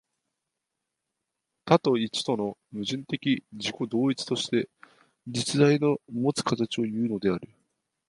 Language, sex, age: Japanese, male, 19-29